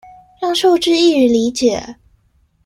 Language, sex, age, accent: Chinese, female, 19-29, 出生地：臺北市